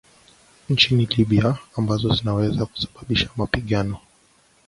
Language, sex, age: Swahili, male, 19-29